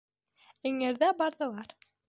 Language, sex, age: Bashkir, female, under 19